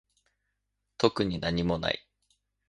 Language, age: Japanese, 19-29